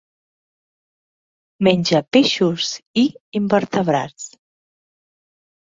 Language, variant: Catalan, Nord-Occidental